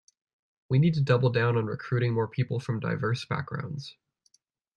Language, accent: English, United States English